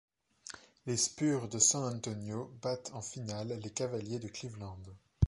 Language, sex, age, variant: French, male, 19-29, Français de métropole